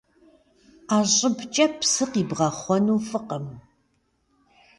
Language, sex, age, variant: Kabardian, female, 50-59, Адыгэбзэ (Къэбэрдей, Кирил, псоми зэдай)